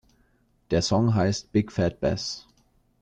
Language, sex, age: German, male, 19-29